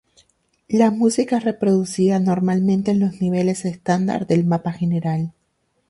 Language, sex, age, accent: Spanish, female, 19-29, Caribe: Cuba, Venezuela, Puerto Rico, República Dominicana, Panamá, Colombia caribeña, México caribeño, Costa del golfo de México